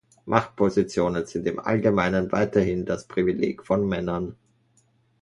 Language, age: German, 30-39